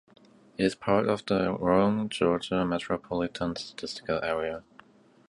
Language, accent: English, United States English